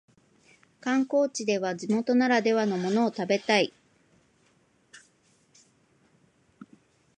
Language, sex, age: Japanese, female, 40-49